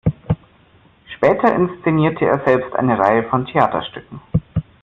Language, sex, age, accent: German, male, 19-29, Deutschland Deutsch